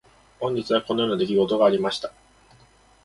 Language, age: Japanese, 19-29